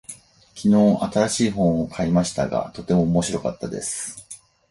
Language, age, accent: Japanese, 50-59, 標準語